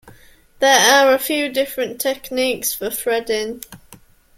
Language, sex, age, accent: English, female, 19-29, England English